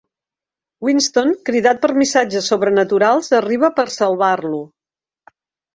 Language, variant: Catalan, Central